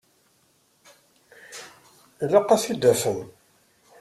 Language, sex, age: Kabyle, male, 50-59